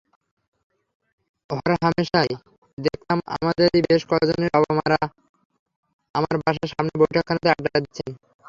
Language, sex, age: Bengali, male, under 19